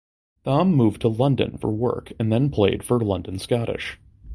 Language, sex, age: English, male, 19-29